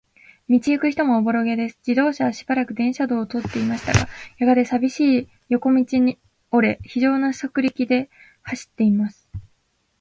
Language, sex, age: Japanese, female, 19-29